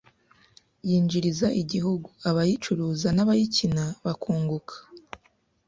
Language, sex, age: Kinyarwanda, female, 19-29